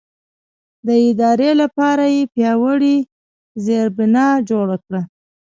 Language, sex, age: Pashto, female, 19-29